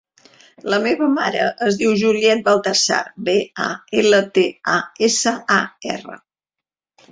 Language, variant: Catalan, Central